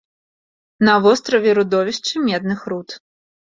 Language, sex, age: Belarusian, female, 19-29